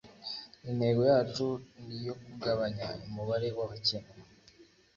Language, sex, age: Kinyarwanda, male, 19-29